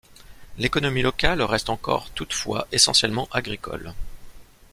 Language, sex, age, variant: French, male, 30-39, Français de métropole